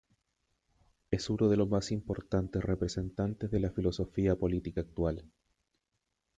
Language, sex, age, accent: Spanish, male, 30-39, Chileno: Chile, Cuyo